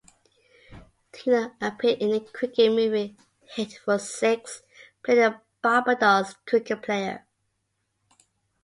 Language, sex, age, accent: English, female, 40-49, Scottish English